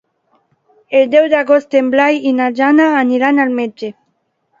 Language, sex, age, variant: Catalan, female, under 19, Alacantí